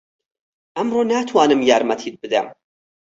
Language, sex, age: Central Kurdish, male, 30-39